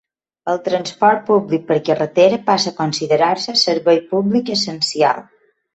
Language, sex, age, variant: Catalan, female, 40-49, Balear